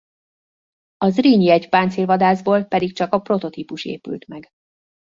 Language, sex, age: Hungarian, female, 40-49